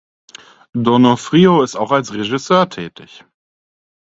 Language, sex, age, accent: German, male, 19-29, Deutschland Deutsch